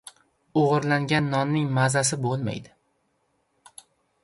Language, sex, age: Uzbek, male, 19-29